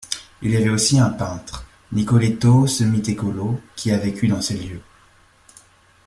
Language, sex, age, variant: French, male, 19-29, Français de métropole